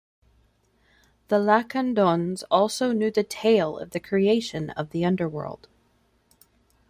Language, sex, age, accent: English, female, 30-39, United States English